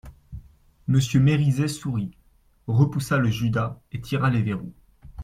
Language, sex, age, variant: French, male, 19-29, Français de métropole